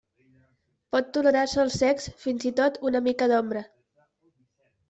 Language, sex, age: Catalan, female, 30-39